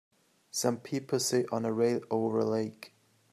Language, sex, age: English, male, 19-29